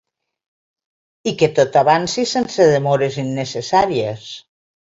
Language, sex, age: Catalan, female, 60-69